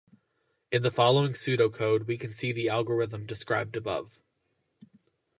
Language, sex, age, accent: English, male, under 19, United States English